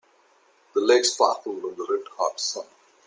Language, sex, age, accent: English, male, 60-69, India and South Asia (India, Pakistan, Sri Lanka)